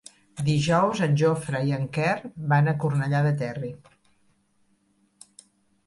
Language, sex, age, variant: Catalan, female, 60-69, Central